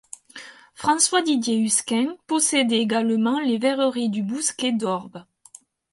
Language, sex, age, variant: French, female, 30-39, Français de métropole